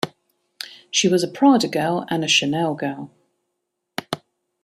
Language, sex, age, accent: English, female, 40-49, England English